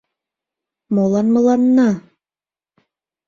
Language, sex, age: Mari, female, 19-29